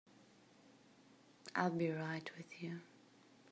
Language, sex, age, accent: English, female, 19-29, United States English